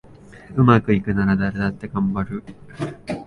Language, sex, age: Japanese, male, 19-29